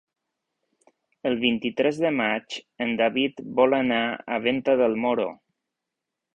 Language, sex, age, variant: Catalan, male, 50-59, Balear